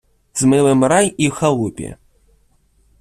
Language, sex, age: Ukrainian, male, under 19